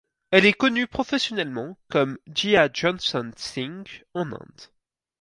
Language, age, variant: French, 19-29, Français de métropole